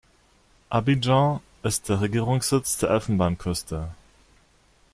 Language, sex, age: German, male, 30-39